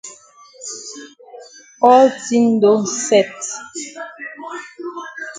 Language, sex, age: Cameroon Pidgin, female, 40-49